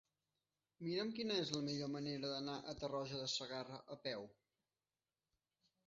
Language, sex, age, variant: Catalan, male, 30-39, Central